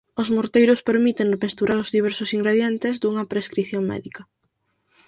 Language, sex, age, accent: Galician, female, under 19, Normativo (estándar)